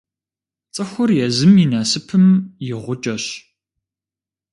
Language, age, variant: Kabardian, 19-29, Адыгэбзэ (Къэбэрдей, Кирил, псоми зэдай)